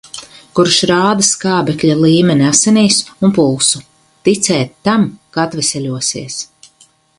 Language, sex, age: Latvian, female, 50-59